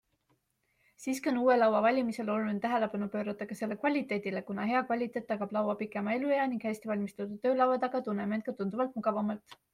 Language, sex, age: Estonian, female, 19-29